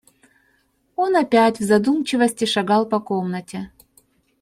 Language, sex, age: Russian, female, 40-49